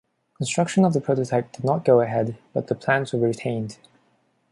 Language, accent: English, Hong Kong English